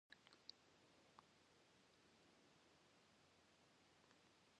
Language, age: Pashto, 19-29